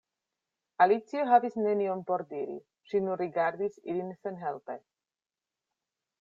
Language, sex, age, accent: Esperanto, female, 40-49, Internacia